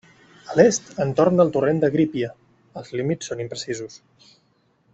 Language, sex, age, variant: Catalan, male, 30-39, Central